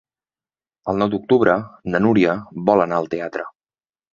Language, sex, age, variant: Catalan, male, 19-29, Central